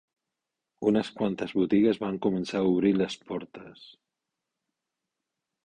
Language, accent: Catalan, aprenent (recent, des del castellà)